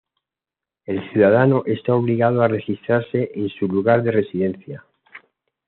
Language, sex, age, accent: Spanish, male, 50-59, España: Centro-Sur peninsular (Madrid, Toledo, Castilla-La Mancha)